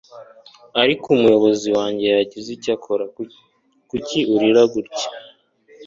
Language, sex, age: Kinyarwanda, male, 19-29